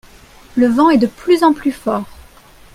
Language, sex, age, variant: French, female, 19-29, Français de métropole